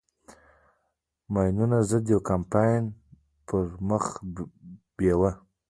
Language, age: Pashto, under 19